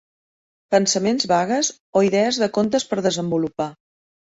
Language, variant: Catalan, Central